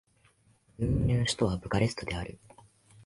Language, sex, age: Japanese, male, 19-29